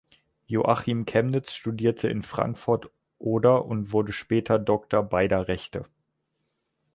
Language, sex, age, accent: German, male, 19-29, Deutschland Deutsch